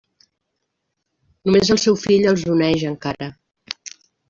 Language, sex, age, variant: Catalan, female, 50-59, Central